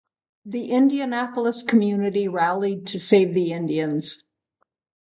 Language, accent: English, United States English